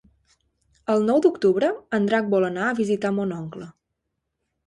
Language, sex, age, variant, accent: Catalan, female, 19-29, Central, septentrional